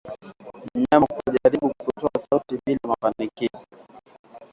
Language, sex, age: Swahili, male, 19-29